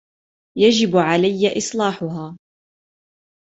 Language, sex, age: Arabic, female, 19-29